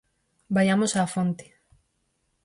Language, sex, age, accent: Galician, female, 19-29, Oriental (común en zona oriental)